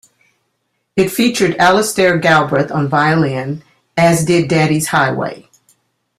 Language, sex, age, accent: English, female, 60-69, United States English